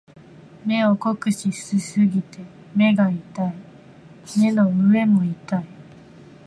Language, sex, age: Japanese, female, 19-29